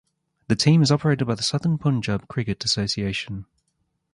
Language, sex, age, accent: English, male, 30-39, Australian English